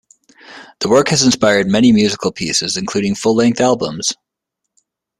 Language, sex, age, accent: English, male, 30-39, United States English